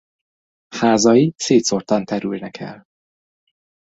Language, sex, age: Hungarian, male, 30-39